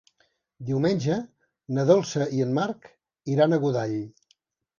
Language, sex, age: Catalan, male, 70-79